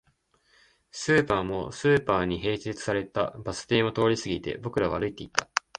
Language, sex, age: Japanese, male, 19-29